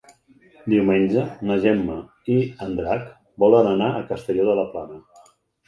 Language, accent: Catalan, Barcelona